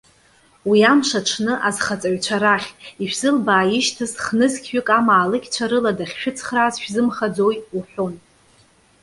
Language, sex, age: Abkhazian, female, 30-39